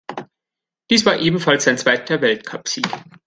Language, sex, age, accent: German, male, 50-59, Deutschland Deutsch